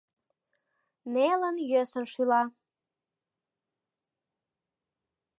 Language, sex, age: Mari, female, 19-29